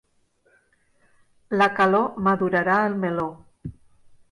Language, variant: Catalan, Nord-Occidental